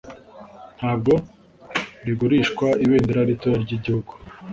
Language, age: Kinyarwanda, 30-39